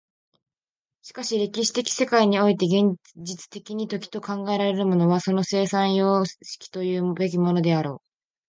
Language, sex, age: Japanese, female, under 19